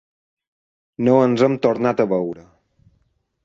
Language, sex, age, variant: Catalan, male, 30-39, Balear